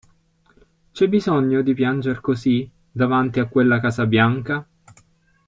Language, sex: Italian, male